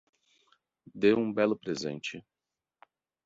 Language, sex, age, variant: Portuguese, male, 30-39, Portuguese (Brasil)